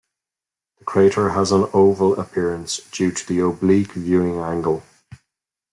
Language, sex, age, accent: English, male, 40-49, Irish English